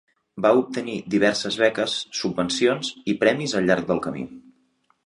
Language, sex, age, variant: Catalan, male, 19-29, Central